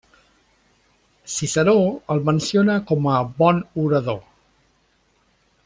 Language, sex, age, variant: Catalan, male, 60-69, Central